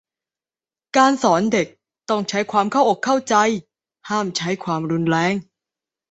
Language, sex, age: Thai, female, under 19